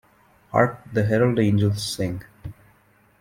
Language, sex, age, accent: English, male, 19-29, India and South Asia (India, Pakistan, Sri Lanka)